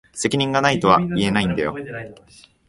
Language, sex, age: Japanese, male, 19-29